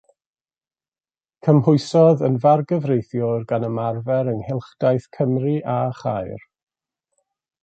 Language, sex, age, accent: Welsh, male, 30-39, Y Deyrnas Unedig Cymraeg